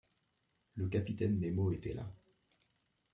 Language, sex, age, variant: French, male, 30-39, Français de métropole